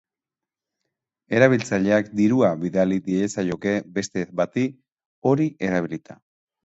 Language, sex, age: Basque, male, 30-39